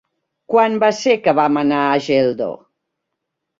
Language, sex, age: Catalan, female, 50-59